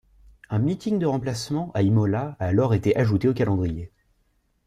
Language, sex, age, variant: French, male, 19-29, Français de métropole